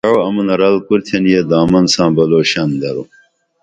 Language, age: Dameli, 50-59